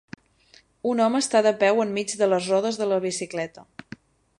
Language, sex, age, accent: Catalan, female, 19-29, central; septentrional; Empordanès